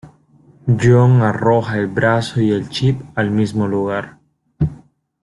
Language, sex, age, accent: Spanish, male, 19-29, América central